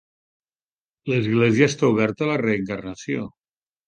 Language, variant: Catalan, Septentrional